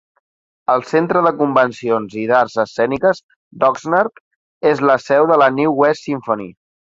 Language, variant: Catalan, Central